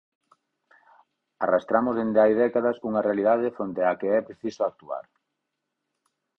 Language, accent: Galician, Central (gheada); Normativo (estándar)